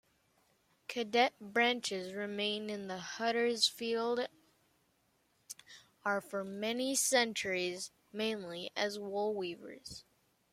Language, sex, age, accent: English, male, under 19, United States English